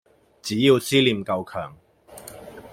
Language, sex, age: Cantonese, male, 30-39